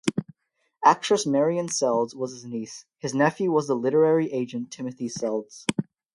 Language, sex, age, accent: English, male, under 19, Australian English